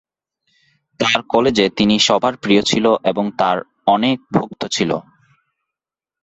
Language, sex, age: Bengali, male, 19-29